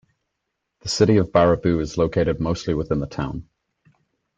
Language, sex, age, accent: English, male, 19-29, Irish English